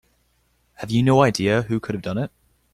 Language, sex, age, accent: English, male, 19-29, United States English